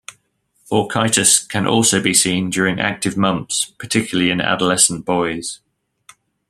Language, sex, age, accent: English, male, 40-49, England English